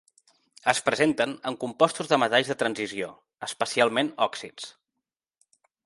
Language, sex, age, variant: Catalan, male, 30-39, Central